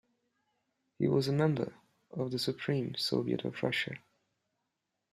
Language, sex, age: English, male, under 19